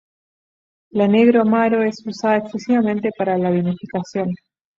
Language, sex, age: Spanish, female, 19-29